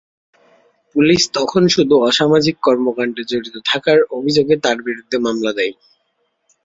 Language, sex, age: Bengali, male, 19-29